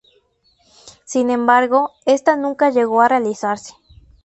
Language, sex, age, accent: Spanish, male, 19-29, México